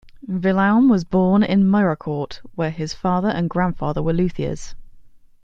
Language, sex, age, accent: English, female, 19-29, England English